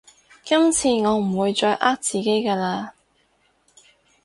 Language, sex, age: Cantonese, female, 19-29